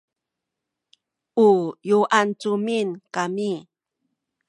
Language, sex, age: Sakizaya, female, 60-69